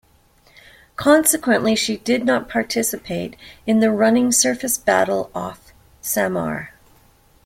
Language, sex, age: English, female, 50-59